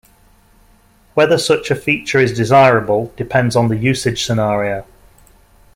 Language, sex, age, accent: English, male, 50-59, England English